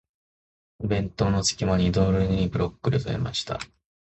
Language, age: Japanese, 19-29